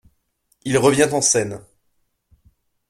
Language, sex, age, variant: French, male, 19-29, Français de métropole